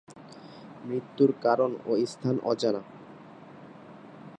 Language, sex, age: Bengali, male, 19-29